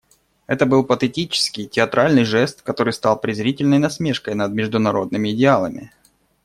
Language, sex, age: Russian, male, 40-49